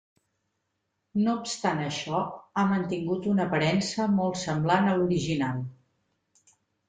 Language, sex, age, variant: Catalan, female, 50-59, Central